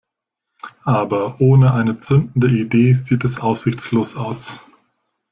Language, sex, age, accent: German, male, 19-29, Deutschland Deutsch